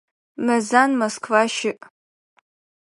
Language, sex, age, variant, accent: Adyghe, female, under 19, Адыгабзэ (Кирил, пстэумэ зэдыряе), Бжъэдыгъу (Bjeduğ)